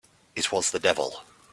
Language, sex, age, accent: English, male, 19-29, Australian English